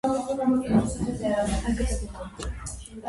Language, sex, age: Georgian, female, under 19